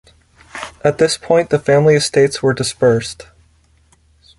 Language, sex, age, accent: English, male, 19-29, United States English